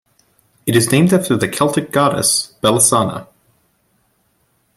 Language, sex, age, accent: English, male, 19-29, United States English